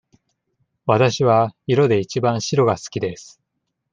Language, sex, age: Japanese, male, 30-39